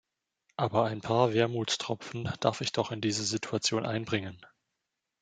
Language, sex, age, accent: German, male, 30-39, Deutschland Deutsch